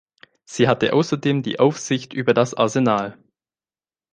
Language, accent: German, Deutschland Deutsch